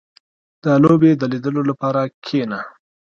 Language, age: Pashto, 19-29